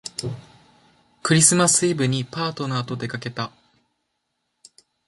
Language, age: Japanese, 19-29